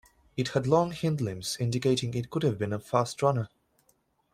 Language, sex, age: English, male, 19-29